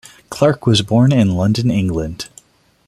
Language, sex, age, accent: English, male, 30-39, United States English